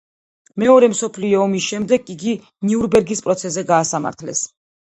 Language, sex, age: Georgian, female, 40-49